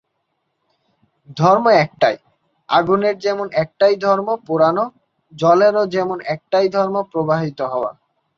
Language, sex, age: Bengali, male, 19-29